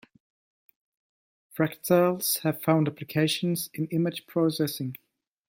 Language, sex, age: English, male, 30-39